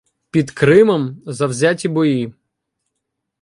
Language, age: Ukrainian, 19-29